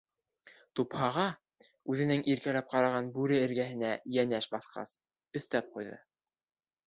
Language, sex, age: Bashkir, male, under 19